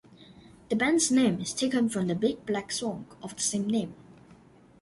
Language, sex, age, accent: English, male, under 19, Singaporean English